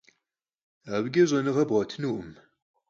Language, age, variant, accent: Kabardian, 19-29, Адыгэбзэ (Къэбэрдей, Кирил, псоми зэдай), Джылэхъстэней (Gilahsteney)